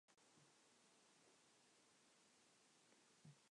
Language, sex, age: English, male, under 19